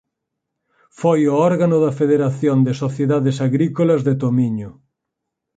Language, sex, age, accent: Galician, male, 30-39, Normativo (estándar)